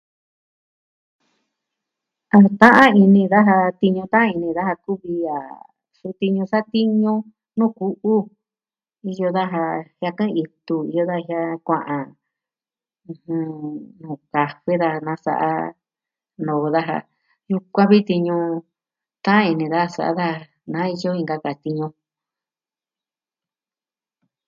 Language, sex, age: Southwestern Tlaxiaco Mixtec, female, 60-69